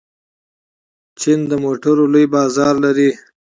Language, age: Pashto, 30-39